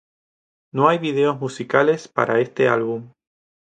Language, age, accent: Spanish, 30-39, Rioplatense: Argentina, Uruguay, este de Bolivia, Paraguay